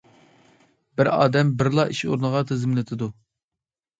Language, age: Uyghur, 19-29